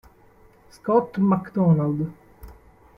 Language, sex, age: Italian, male, 19-29